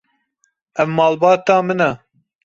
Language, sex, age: Kurdish, male, 30-39